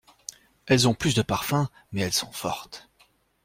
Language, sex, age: French, male, 40-49